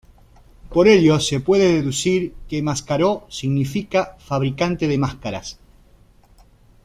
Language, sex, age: Spanish, male, 40-49